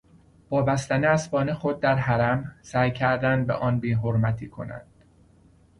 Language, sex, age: Persian, male, 30-39